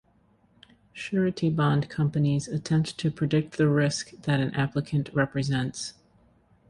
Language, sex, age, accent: English, female, 30-39, United States English